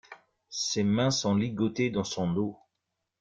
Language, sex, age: French, male, 30-39